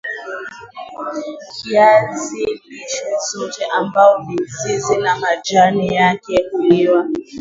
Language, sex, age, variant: Swahili, female, 19-29, Kiswahili cha Bara ya Kenya